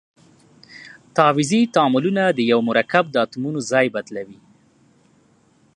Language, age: Pashto, 30-39